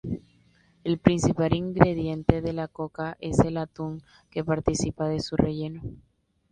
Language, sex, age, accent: Spanish, female, under 19, Caribe: Cuba, Venezuela, Puerto Rico, República Dominicana, Panamá, Colombia caribeña, México caribeño, Costa del golfo de México